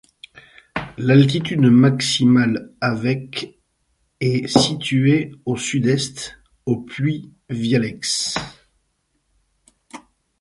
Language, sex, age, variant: French, male, 50-59, Français de métropole